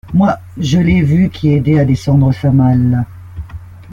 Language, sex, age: French, female, 60-69